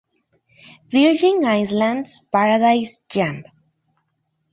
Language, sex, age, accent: Spanish, female, 30-39, América central